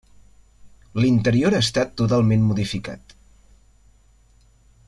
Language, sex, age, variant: Catalan, male, 19-29, Central